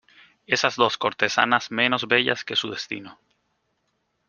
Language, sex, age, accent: Spanish, male, 19-29, España: Islas Canarias